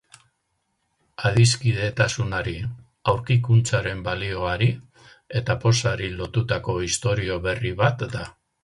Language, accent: Basque, Mendebalekoa (Araba, Bizkaia, Gipuzkoako mendebaleko herri batzuk)